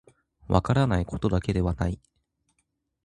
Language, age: Japanese, 19-29